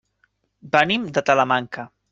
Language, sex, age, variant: Catalan, male, 19-29, Central